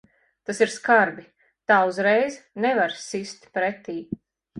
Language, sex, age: Latvian, female, 40-49